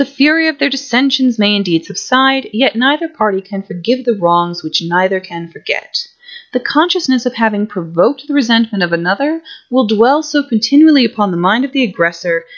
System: none